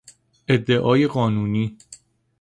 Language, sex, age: Persian, male, 30-39